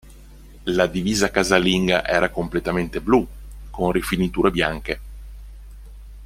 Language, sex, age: Italian, male, 50-59